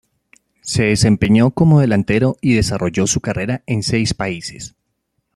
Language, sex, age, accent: Spanish, male, 30-39, Andino-Pacífico: Colombia, Perú, Ecuador, oeste de Bolivia y Venezuela andina